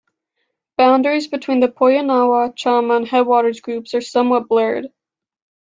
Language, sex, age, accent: English, female, under 19, United States English